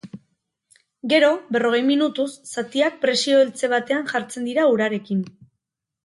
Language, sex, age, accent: Basque, female, 30-39, Erdialdekoa edo Nafarra (Gipuzkoa, Nafarroa)